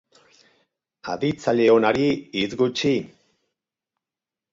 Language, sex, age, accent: Basque, male, 60-69, Erdialdekoa edo Nafarra (Gipuzkoa, Nafarroa)